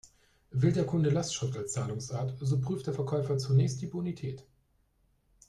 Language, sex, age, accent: German, male, 30-39, Deutschland Deutsch